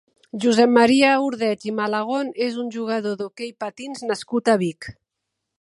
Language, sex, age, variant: Catalan, female, 40-49, Central